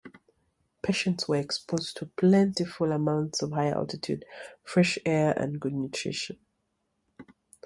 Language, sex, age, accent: English, female, 40-49, England English